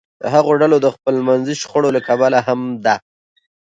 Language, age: Pashto, 30-39